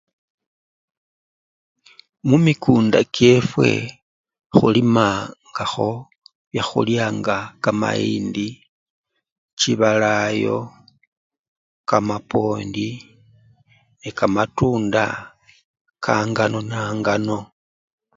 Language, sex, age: Luyia, male, 40-49